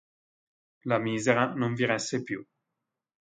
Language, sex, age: Italian, male, 40-49